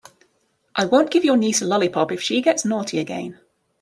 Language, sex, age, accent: English, female, 30-39, England English